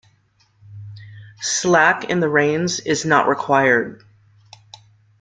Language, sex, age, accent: English, female, 50-59, United States English